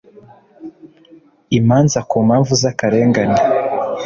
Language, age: Kinyarwanda, 19-29